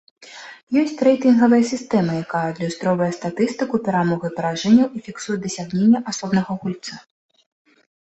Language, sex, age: Belarusian, female, 19-29